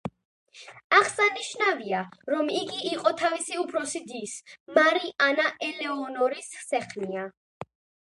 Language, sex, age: Georgian, female, under 19